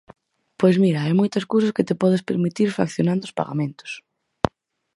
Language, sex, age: Galician, female, 19-29